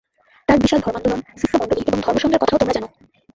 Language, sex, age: Bengali, female, 19-29